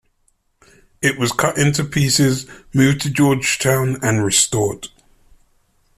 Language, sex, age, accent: English, male, 30-39, England English